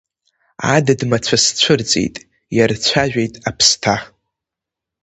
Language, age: Abkhazian, under 19